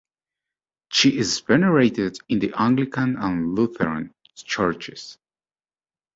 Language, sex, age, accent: English, male, 40-49, United States English